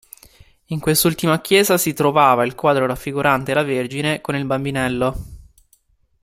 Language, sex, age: Italian, male, 19-29